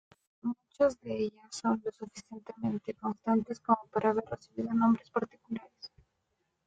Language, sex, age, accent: Spanish, female, 19-29, Andino-Pacífico: Colombia, Perú, Ecuador, oeste de Bolivia y Venezuela andina